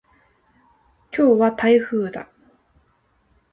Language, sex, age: Japanese, female, 19-29